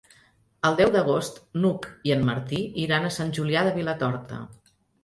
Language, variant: Catalan, Central